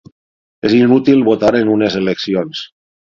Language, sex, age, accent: Catalan, male, 50-59, valencià